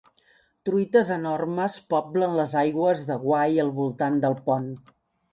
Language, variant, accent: Catalan, Central, central